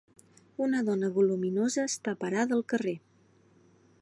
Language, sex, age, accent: Catalan, female, 19-29, central; nord-occidental